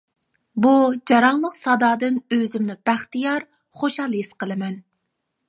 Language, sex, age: Uyghur, female, 30-39